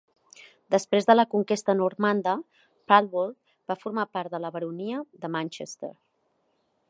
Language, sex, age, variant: Catalan, female, 40-49, Central